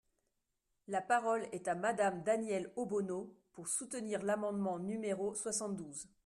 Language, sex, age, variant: French, female, 40-49, Français de métropole